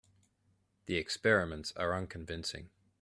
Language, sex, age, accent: English, male, 30-39, Australian English